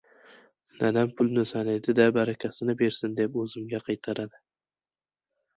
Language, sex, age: Uzbek, male, 19-29